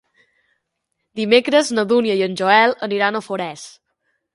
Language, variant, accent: Catalan, Balear, balear